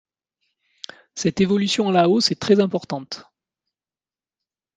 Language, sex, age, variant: French, male, 40-49, Français de métropole